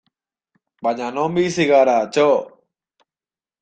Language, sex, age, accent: Basque, male, 19-29, Mendebalekoa (Araba, Bizkaia, Gipuzkoako mendebaleko herri batzuk)